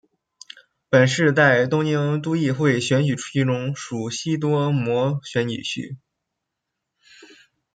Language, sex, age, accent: Chinese, male, 19-29, 出生地：山东省